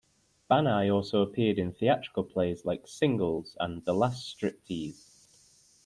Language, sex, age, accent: English, male, 19-29, England English